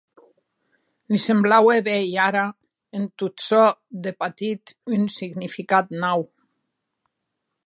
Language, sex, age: Occitan, female, 50-59